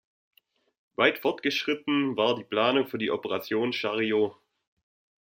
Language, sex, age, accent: German, male, 19-29, Deutschland Deutsch